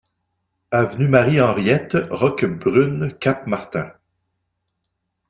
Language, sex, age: French, male, 40-49